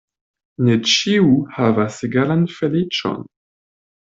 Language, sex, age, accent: Esperanto, male, 19-29, Internacia